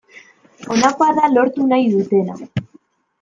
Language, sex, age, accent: Basque, female, 19-29, Mendebalekoa (Araba, Bizkaia, Gipuzkoako mendebaleko herri batzuk)